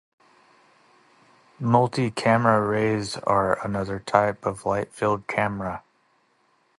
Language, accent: English, United States English